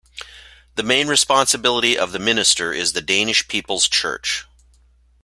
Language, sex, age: English, male, 50-59